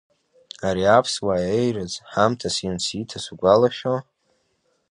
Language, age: Abkhazian, under 19